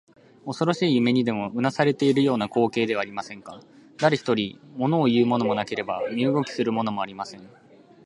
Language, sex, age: Japanese, male, 19-29